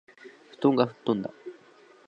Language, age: Japanese, 19-29